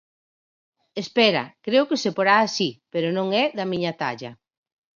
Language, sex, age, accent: Galician, female, 40-49, Normativo (estándar)